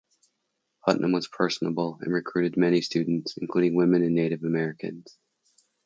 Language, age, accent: English, 40-49, United States English